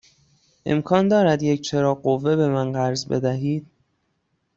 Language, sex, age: Persian, male, 19-29